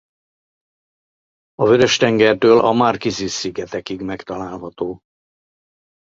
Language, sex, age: Hungarian, male, 60-69